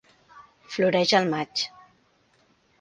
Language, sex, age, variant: Catalan, female, 40-49, Central